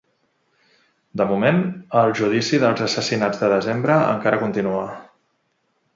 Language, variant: Catalan, Central